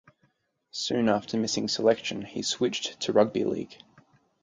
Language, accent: English, Australian English